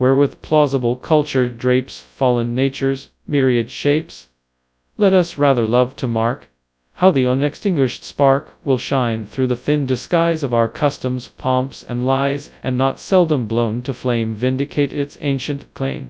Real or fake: fake